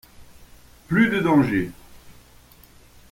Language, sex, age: French, male, 70-79